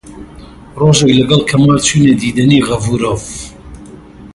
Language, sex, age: Central Kurdish, male, 30-39